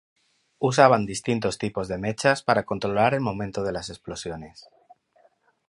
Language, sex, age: Spanish, male, 40-49